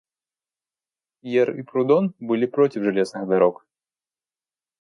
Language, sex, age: Russian, male, 19-29